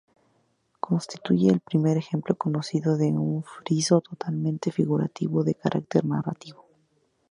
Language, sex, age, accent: Spanish, female, 19-29, México